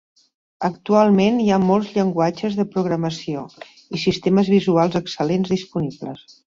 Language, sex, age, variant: Catalan, female, 60-69, Central